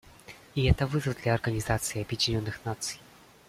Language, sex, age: Russian, male, 19-29